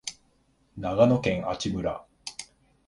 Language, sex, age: Japanese, male, 50-59